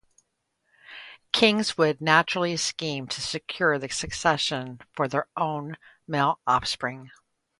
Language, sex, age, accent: English, female, 50-59, United States English